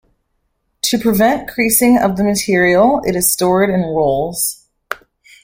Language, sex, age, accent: English, female, 19-29, United States English